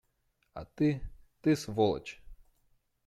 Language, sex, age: Russian, male, 19-29